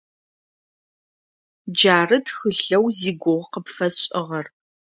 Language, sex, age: Adyghe, female, 30-39